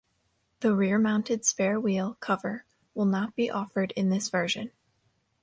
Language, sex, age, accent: English, female, under 19, United States English